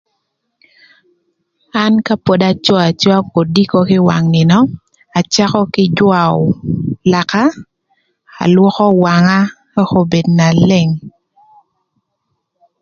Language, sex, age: Thur, female, 30-39